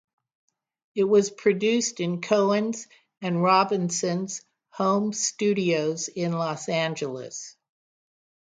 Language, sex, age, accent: English, female, 60-69, United States English